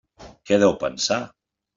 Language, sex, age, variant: Catalan, male, 40-49, Central